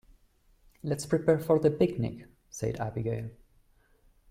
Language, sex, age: English, male, 30-39